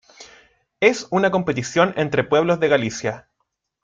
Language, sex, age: Spanish, male, 19-29